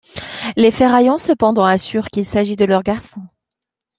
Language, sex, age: French, female, 30-39